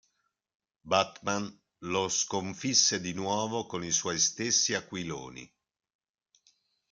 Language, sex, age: Italian, male, 50-59